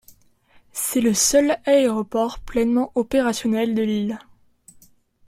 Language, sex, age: French, female, 19-29